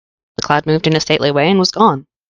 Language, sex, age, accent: English, female, 19-29, United States English